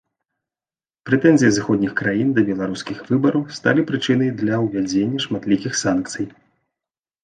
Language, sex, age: Belarusian, male, 30-39